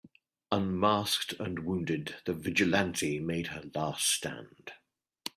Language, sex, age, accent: English, male, 40-49, England English